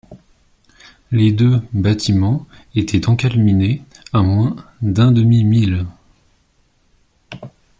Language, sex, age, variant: French, male, 19-29, Français de métropole